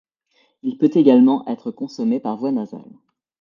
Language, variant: French, Français de métropole